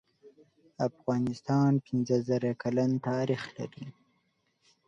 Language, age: Pashto, 19-29